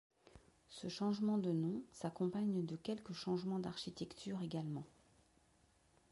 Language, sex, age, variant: French, female, 50-59, Français de métropole